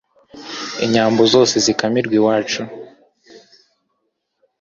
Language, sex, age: Kinyarwanda, male, 19-29